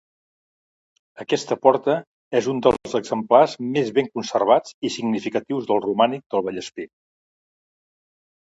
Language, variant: Catalan, Central